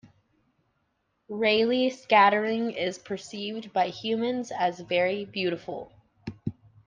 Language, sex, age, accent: English, female, 19-29, United States English